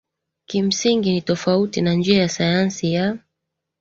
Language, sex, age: Swahili, female, 30-39